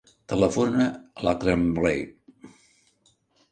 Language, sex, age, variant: Catalan, male, 70-79, Central